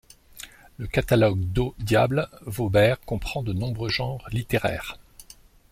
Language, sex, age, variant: French, male, 50-59, Français de métropole